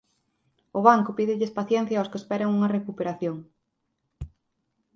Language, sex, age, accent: Galician, female, 30-39, Atlántico (seseo e gheada)